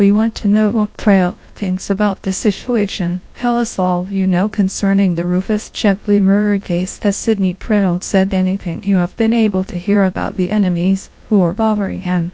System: TTS, GlowTTS